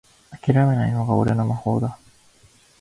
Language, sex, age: Japanese, male, 19-29